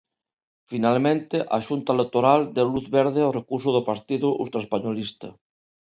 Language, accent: Galician, Neofalante